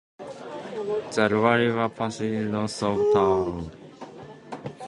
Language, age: English, under 19